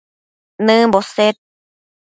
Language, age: Matsés, 30-39